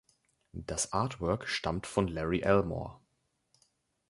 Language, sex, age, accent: German, male, under 19, Deutschland Deutsch